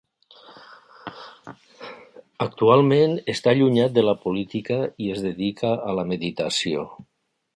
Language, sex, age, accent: Catalan, male, 60-69, valencià